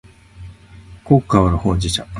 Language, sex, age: Japanese, male, 60-69